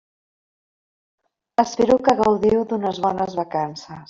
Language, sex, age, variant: Catalan, female, 50-59, Central